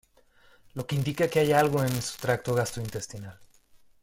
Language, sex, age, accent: Spanish, male, 19-29, México